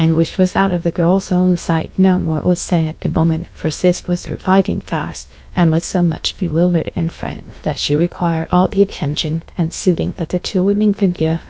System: TTS, GlowTTS